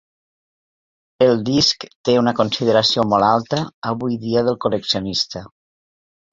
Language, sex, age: Catalan, female, 60-69